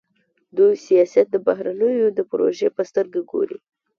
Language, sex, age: Pashto, female, 19-29